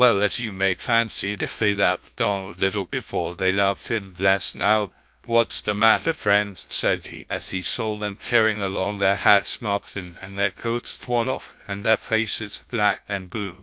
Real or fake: fake